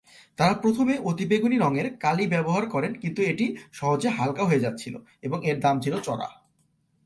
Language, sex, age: Bengali, male, 19-29